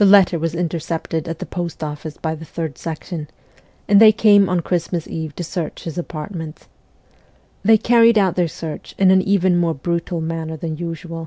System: none